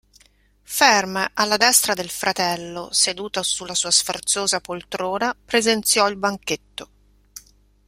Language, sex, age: Italian, female, 50-59